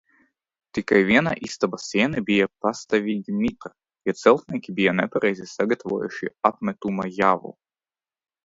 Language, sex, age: Latvian, male, 19-29